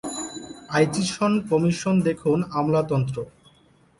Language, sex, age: Bengali, male, 30-39